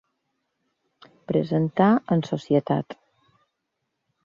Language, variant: Catalan, Balear